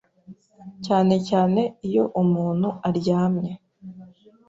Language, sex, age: Kinyarwanda, female, 19-29